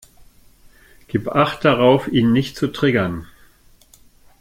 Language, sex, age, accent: German, male, 60-69, Deutschland Deutsch